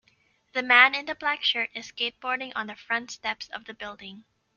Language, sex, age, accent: English, female, 19-29, United States English